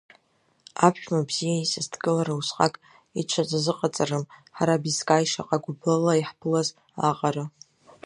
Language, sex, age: Abkhazian, female, under 19